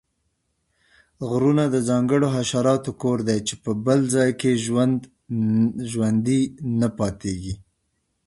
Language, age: Pashto, 30-39